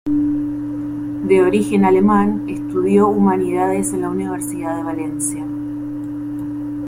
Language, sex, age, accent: Spanish, female, 30-39, Rioplatense: Argentina, Uruguay, este de Bolivia, Paraguay